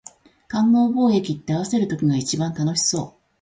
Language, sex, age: Japanese, female, 50-59